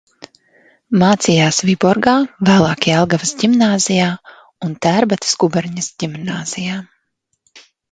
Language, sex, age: Latvian, female, 30-39